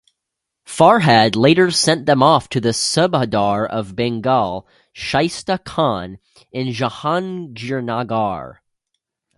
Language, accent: English, United States English